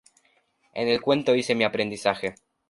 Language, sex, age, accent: Spanish, male, under 19, Rioplatense: Argentina, Uruguay, este de Bolivia, Paraguay